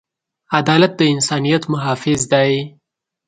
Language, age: Pashto, 19-29